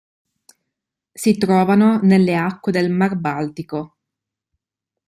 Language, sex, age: Italian, female, 30-39